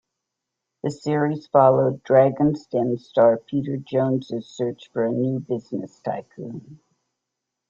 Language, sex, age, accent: English, female, 70-79, United States English